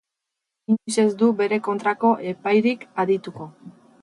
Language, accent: Basque, Erdialdekoa edo Nafarra (Gipuzkoa, Nafarroa)